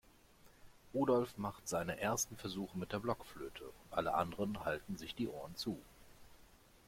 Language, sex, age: German, male, 50-59